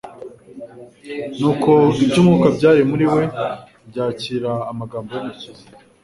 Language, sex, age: Kinyarwanda, male, 19-29